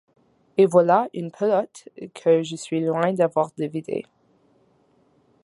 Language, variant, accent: French, Français d'Amérique du Nord, Français du Canada